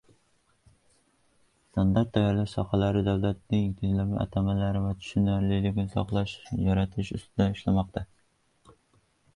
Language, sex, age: Uzbek, male, under 19